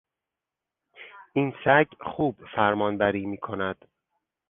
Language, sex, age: Persian, male, 30-39